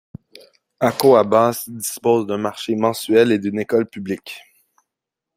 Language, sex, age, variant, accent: French, male, 30-39, Français d'Amérique du Nord, Français du Canada